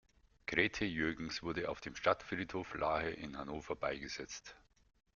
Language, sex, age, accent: German, male, 50-59, Deutschland Deutsch